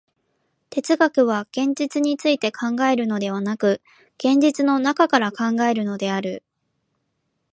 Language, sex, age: Japanese, female, 19-29